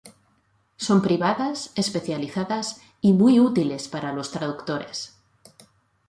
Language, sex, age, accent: Spanish, female, 40-49, España: Norte peninsular (Asturias, Castilla y León, Cantabria, País Vasco, Navarra, Aragón, La Rioja, Guadalajara, Cuenca)